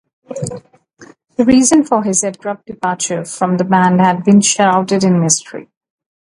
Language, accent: English, India and South Asia (India, Pakistan, Sri Lanka)